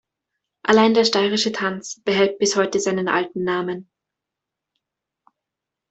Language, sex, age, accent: German, female, 19-29, Österreichisches Deutsch